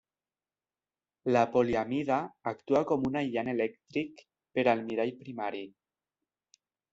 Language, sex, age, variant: Catalan, male, under 19, Septentrional